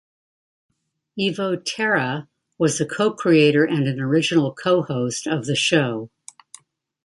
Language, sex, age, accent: English, female, 60-69, United States English